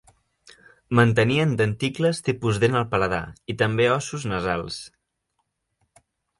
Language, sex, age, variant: Catalan, male, 19-29, Central